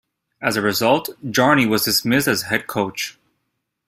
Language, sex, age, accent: English, male, 30-39, United States English